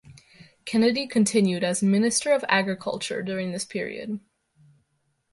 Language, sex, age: English, female, under 19